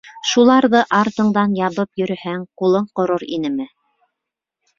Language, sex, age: Bashkir, female, 30-39